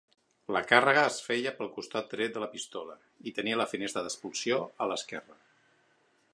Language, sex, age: Catalan, male, 50-59